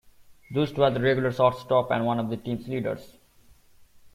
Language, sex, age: English, male, 19-29